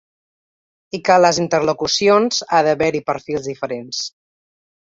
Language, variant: Catalan, Balear